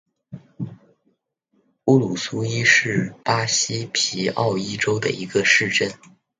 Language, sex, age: Chinese, male, under 19